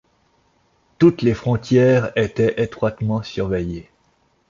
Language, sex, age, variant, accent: French, male, 30-39, Français d'Europe, Français de Suisse